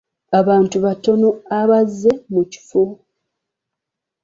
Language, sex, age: Ganda, female, 40-49